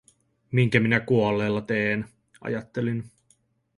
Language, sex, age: Finnish, male, 30-39